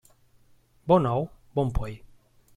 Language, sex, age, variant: Catalan, male, 40-49, Central